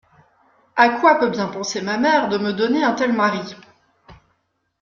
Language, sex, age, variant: French, female, 40-49, Français de métropole